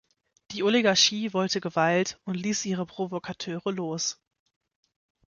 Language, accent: German, Deutschland Deutsch